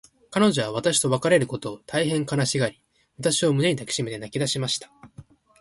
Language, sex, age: Japanese, male, 19-29